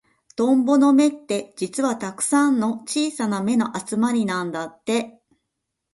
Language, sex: Japanese, female